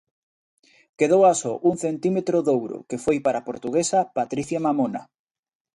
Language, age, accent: Galician, 19-29, Normativo (estándar)